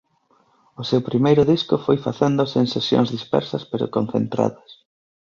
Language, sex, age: Galician, male, 19-29